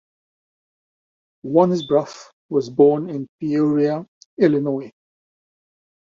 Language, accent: English, England English